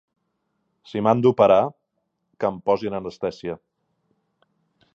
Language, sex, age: Catalan, male, 40-49